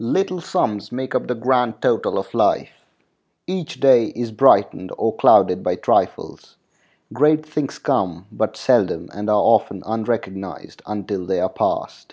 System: none